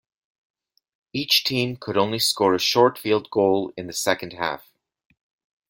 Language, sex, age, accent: English, male, 30-39, Canadian English